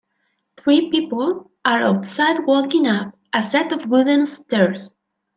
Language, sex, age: English, female, 19-29